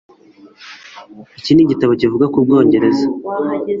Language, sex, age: Kinyarwanda, female, under 19